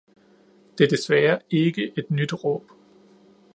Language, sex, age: Danish, male, 30-39